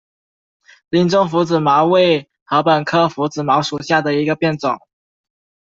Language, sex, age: Chinese, male, 19-29